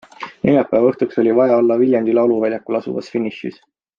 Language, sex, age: Estonian, male, 19-29